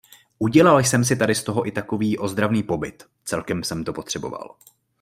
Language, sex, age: Czech, male, 19-29